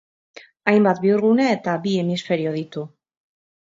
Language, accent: Basque, Mendebalekoa (Araba, Bizkaia, Gipuzkoako mendebaleko herri batzuk)